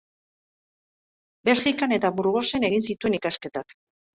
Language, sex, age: Basque, female, 40-49